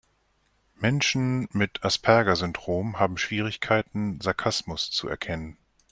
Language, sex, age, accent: German, male, 50-59, Deutschland Deutsch